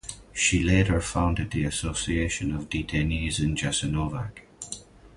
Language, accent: English, Irish English